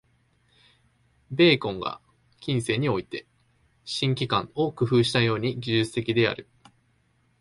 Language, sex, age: Japanese, male, 19-29